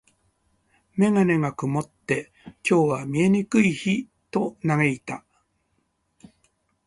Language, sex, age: Japanese, male, 60-69